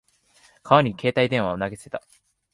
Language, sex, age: Japanese, male, 19-29